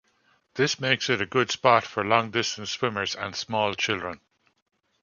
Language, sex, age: English, male, 40-49